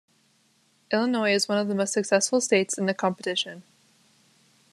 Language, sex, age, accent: English, female, under 19, United States English